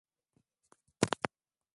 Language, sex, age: Swahili, male, 30-39